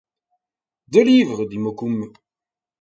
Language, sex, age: French, male, 30-39